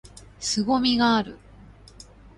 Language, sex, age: Japanese, female, 30-39